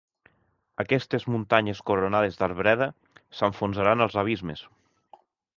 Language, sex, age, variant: Catalan, male, 30-39, Central